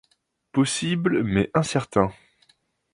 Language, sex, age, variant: French, male, 19-29, Français de métropole